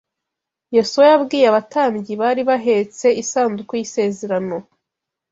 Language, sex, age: Kinyarwanda, female, 19-29